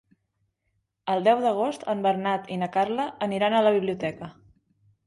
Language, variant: Catalan, Central